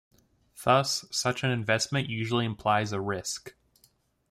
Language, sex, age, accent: English, male, 19-29, United States English